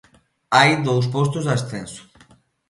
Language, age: Galician, 19-29